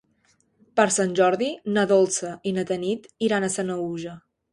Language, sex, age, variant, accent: Catalan, female, 19-29, Central, septentrional